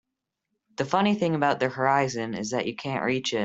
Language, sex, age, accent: English, male, under 19, United States English